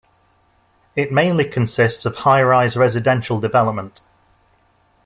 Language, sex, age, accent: English, male, 50-59, England English